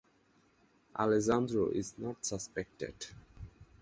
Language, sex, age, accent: English, male, 19-29, United States English